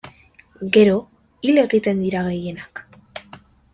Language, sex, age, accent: Basque, female, 19-29, Mendebalekoa (Araba, Bizkaia, Gipuzkoako mendebaleko herri batzuk)